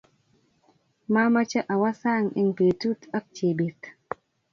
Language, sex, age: Kalenjin, female, 19-29